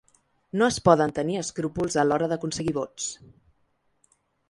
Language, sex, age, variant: Catalan, female, 19-29, Central